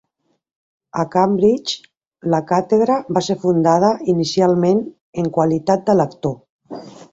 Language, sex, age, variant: Catalan, female, 40-49, Central